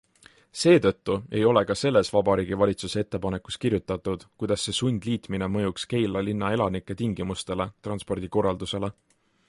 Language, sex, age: Estonian, male, 19-29